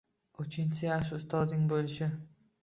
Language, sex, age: Uzbek, female, 19-29